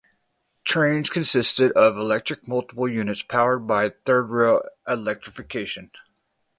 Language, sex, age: English, male, 30-39